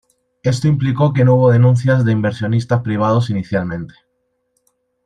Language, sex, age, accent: Spanish, male, 19-29, España: Centro-Sur peninsular (Madrid, Toledo, Castilla-La Mancha)